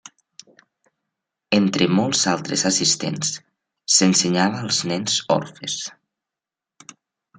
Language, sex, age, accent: Catalan, male, under 19, valencià